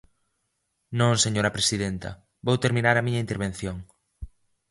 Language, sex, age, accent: Galician, male, under 19, Normativo (estándar)